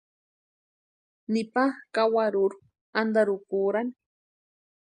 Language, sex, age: Western Highland Purepecha, female, 19-29